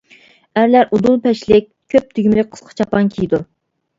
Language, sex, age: Uyghur, female, 19-29